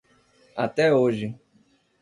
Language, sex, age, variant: Portuguese, male, 40-49, Portuguese (Brasil)